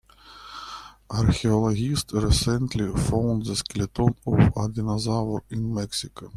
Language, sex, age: English, male, 40-49